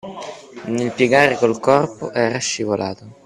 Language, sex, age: Italian, male, 19-29